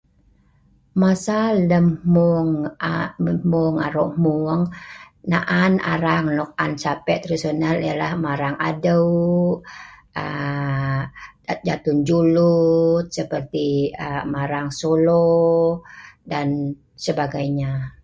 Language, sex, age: Sa'ban, female, 50-59